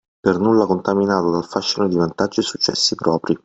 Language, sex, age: Italian, male, 40-49